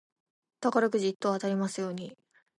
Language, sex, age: Japanese, female, 19-29